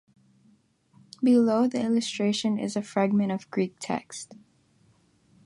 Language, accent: English, United States English; Filipino